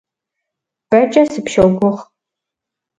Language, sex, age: Kabardian, female, 19-29